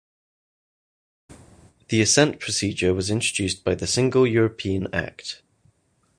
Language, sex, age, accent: English, male, 19-29, England English